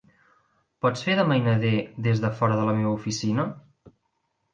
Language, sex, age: Catalan, male, 19-29